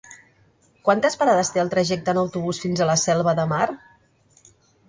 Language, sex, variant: Catalan, female, Central